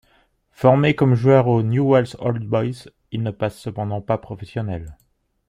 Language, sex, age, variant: French, male, 40-49, Français de métropole